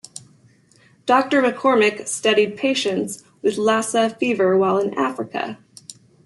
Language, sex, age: English, female, 30-39